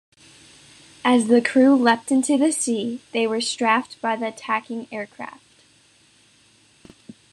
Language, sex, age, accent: English, female, under 19, United States English